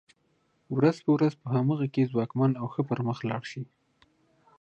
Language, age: Pashto, 19-29